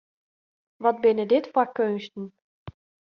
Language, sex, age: Western Frisian, female, 30-39